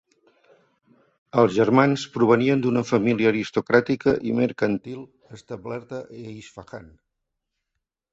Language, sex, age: Catalan, male, 60-69